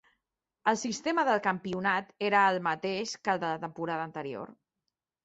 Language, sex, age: Catalan, female, 30-39